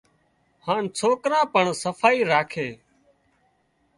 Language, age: Wadiyara Koli, 19-29